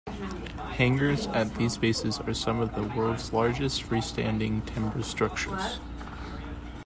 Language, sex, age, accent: English, male, under 19, United States English